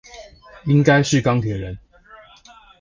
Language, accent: Chinese, 出生地：桃園市